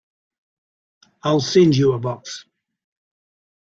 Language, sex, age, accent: English, male, 60-69, New Zealand English